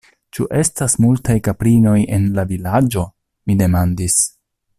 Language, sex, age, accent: Esperanto, male, 30-39, Internacia